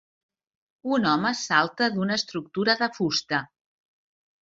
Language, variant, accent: Catalan, Central, central